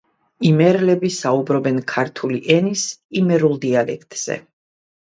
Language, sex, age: Georgian, female, 40-49